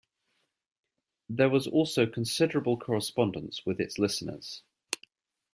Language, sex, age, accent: English, male, 40-49, England English